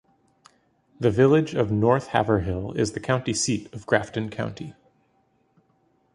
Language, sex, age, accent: English, male, 40-49, United States English